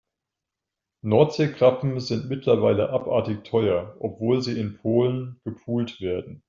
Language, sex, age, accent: German, male, 50-59, Deutschland Deutsch